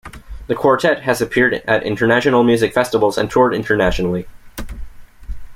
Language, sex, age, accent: English, male, under 19, United States English